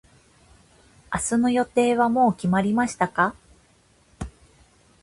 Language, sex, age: Japanese, female, 30-39